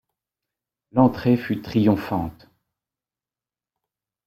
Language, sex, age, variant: French, male, 40-49, Français de métropole